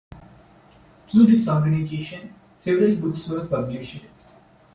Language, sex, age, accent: English, male, 19-29, India and South Asia (India, Pakistan, Sri Lanka)